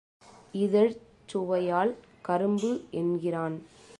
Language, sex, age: Tamil, female, 19-29